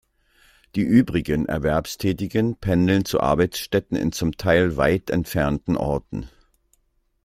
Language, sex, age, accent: German, male, 60-69, Deutschland Deutsch